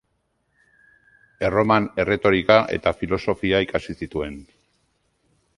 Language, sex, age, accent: Basque, female, 40-49, Erdialdekoa edo Nafarra (Gipuzkoa, Nafarroa)